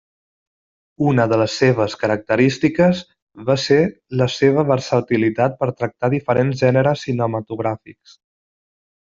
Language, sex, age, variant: Catalan, male, 30-39, Central